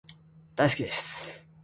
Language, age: Japanese, 19-29